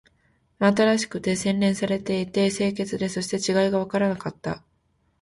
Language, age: Japanese, 19-29